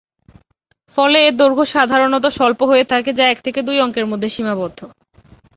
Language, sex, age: Bengali, female, 19-29